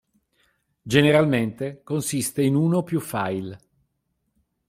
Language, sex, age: Italian, male, 50-59